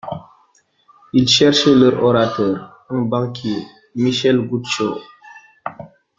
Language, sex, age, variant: French, male, 19-29, Français d'Afrique subsaharienne et des îles africaines